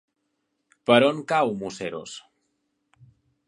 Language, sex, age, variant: Catalan, male, 30-39, Central